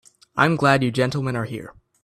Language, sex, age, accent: English, male, under 19, United States English